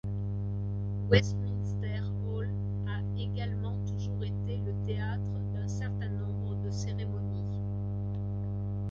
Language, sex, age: French, female, 60-69